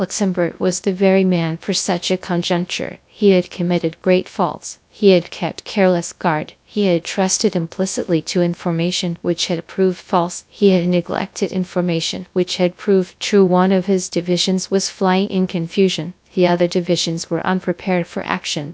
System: TTS, GradTTS